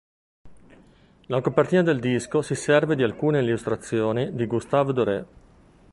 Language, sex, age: Italian, male, 50-59